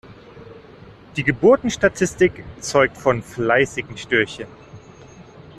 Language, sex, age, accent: German, male, 30-39, Deutschland Deutsch